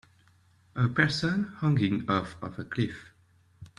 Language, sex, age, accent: English, male, 19-29, England English